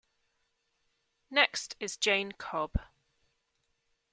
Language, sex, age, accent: English, female, 40-49, England English